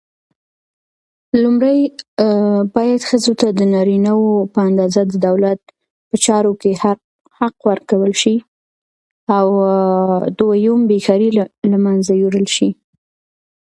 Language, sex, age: Pashto, female, 19-29